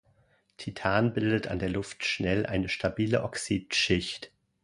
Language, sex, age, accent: German, male, 40-49, Deutschland Deutsch